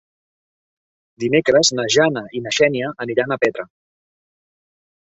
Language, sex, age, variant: Catalan, male, 40-49, Central